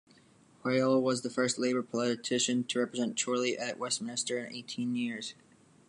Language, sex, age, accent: English, male, 19-29, United States English